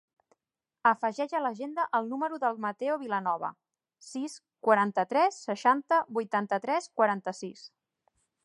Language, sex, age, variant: Catalan, female, 30-39, Central